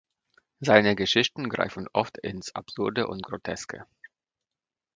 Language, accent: German, Polnisch Deutsch